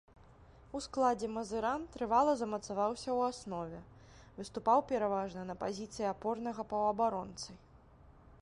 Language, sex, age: Belarusian, female, 30-39